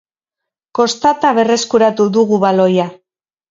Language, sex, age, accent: Basque, female, 40-49, Mendebalekoa (Araba, Bizkaia, Gipuzkoako mendebaleko herri batzuk)